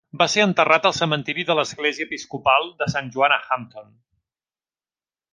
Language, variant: Catalan, Central